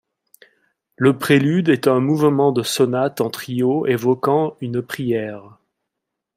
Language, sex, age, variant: French, male, 40-49, Français de métropole